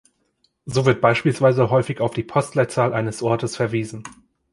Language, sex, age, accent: German, male, 19-29, Deutschland Deutsch